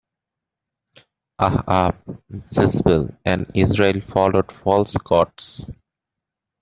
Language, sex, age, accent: English, male, 19-29, United States English